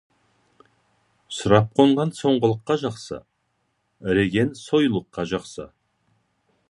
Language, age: Kazakh, 40-49